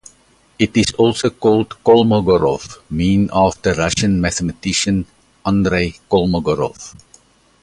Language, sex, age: English, male, 60-69